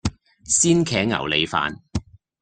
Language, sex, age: Cantonese, male, 40-49